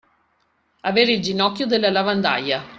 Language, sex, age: Italian, female, 50-59